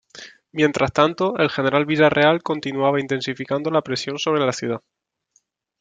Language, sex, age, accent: Spanish, male, 19-29, España: Sur peninsular (Andalucia, Extremadura, Murcia)